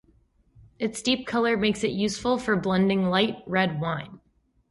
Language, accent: English, United States English